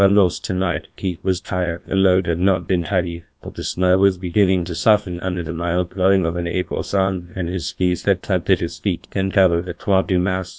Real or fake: fake